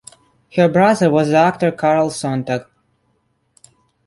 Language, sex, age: English, male, under 19